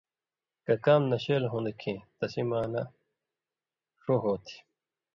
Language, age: Indus Kohistani, 19-29